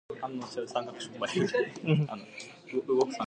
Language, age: English, 19-29